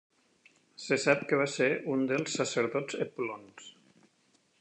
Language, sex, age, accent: Catalan, male, 50-59, valencià